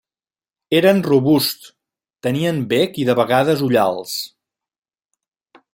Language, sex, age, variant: Catalan, male, 50-59, Central